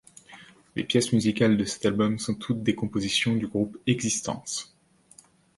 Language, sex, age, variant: French, male, 30-39, Français de métropole